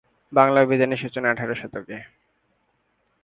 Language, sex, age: Bengali, male, 19-29